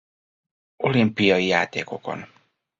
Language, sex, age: Hungarian, male, 30-39